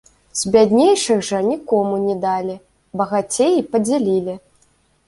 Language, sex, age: Belarusian, female, 19-29